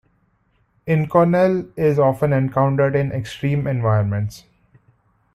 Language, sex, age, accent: English, male, 30-39, India and South Asia (India, Pakistan, Sri Lanka)